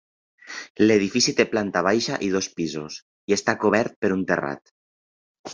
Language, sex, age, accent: Catalan, male, 19-29, valencià